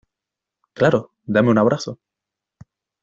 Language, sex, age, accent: Spanish, male, 30-39, España: Centro-Sur peninsular (Madrid, Toledo, Castilla-La Mancha)